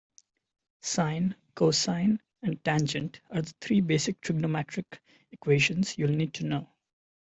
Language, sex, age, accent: English, male, 19-29, India and South Asia (India, Pakistan, Sri Lanka)